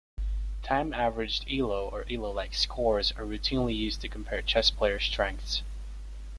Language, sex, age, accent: English, male, under 19, Canadian English